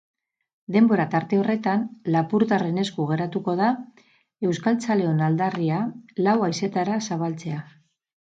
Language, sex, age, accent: Basque, female, 50-59, Mendebalekoa (Araba, Bizkaia, Gipuzkoako mendebaleko herri batzuk)